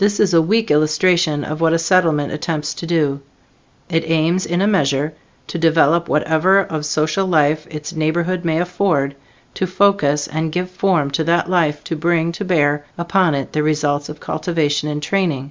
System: none